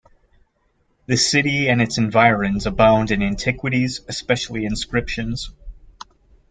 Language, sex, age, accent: English, male, 30-39, United States English